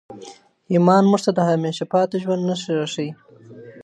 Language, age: Pashto, 19-29